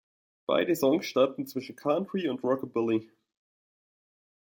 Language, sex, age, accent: German, male, 19-29, Deutschland Deutsch